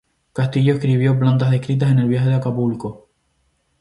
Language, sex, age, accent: Spanish, male, 19-29, España: Islas Canarias